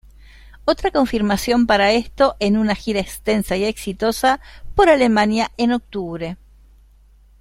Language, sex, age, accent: Spanish, female, 60-69, Rioplatense: Argentina, Uruguay, este de Bolivia, Paraguay